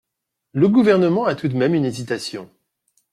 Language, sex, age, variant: French, male, 40-49, Français de métropole